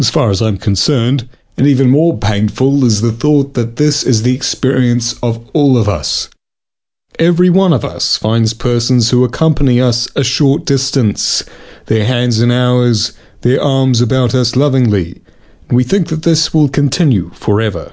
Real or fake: real